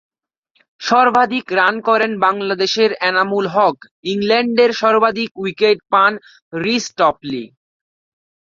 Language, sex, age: Bengali, male, 19-29